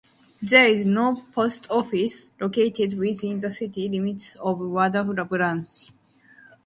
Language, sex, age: English, female, under 19